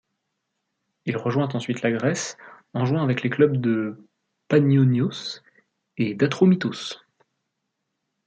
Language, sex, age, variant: French, male, 30-39, Français de métropole